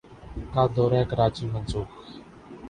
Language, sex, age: Urdu, male, 19-29